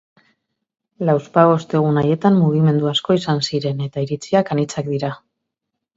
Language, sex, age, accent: Basque, female, 30-39, Mendebalekoa (Araba, Bizkaia, Gipuzkoako mendebaleko herri batzuk)